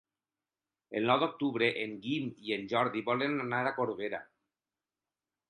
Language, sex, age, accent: Catalan, male, 40-49, valencià